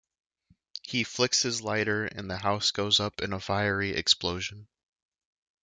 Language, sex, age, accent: English, male, 19-29, United States English